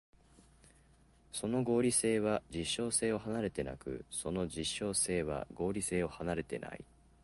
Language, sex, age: Japanese, male, under 19